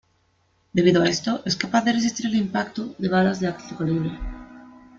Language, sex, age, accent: Spanish, female, 30-39, España: Centro-Sur peninsular (Madrid, Toledo, Castilla-La Mancha)